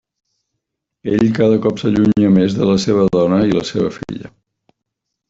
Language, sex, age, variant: Catalan, male, 50-59, Central